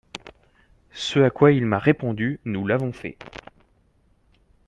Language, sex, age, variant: French, male, 40-49, Français de métropole